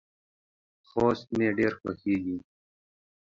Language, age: Pashto, 30-39